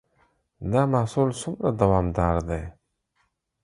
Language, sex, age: Pashto, male, 40-49